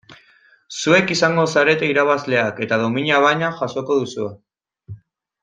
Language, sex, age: Basque, male, 19-29